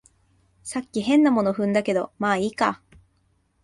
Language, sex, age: Japanese, female, 19-29